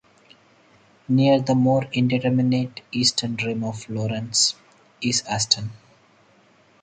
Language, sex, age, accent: English, male, 30-39, India and South Asia (India, Pakistan, Sri Lanka); Singaporean English